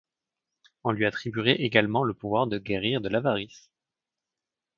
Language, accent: French, Français du Canada